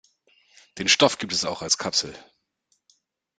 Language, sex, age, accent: German, male, 30-39, Deutschland Deutsch